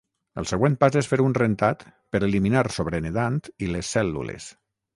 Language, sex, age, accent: Catalan, male, 40-49, valencià